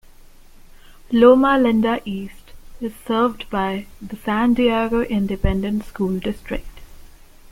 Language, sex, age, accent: English, female, 19-29, India and South Asia (India, Pakistan, Sri Lanka)